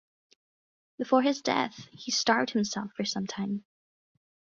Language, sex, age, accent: English, female, 19-29, United States English